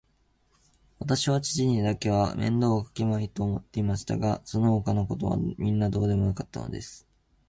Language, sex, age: Japanese, male, 19-29